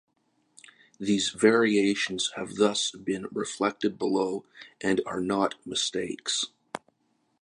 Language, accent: English, Canadian English